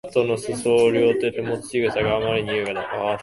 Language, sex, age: Japanese, male, 19-29